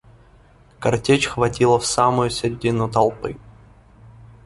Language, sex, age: Russian, male, 19-29